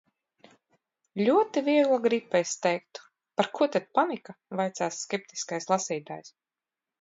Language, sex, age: Latvian, female, 50-59